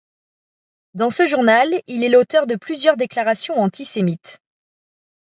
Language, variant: French, Français de métropole